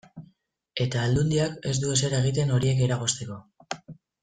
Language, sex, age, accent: Basque, female, 19-29, Mendebalekoa (Araba, Bizkaia, Gipuzkoako mendebaleko herri batzuk)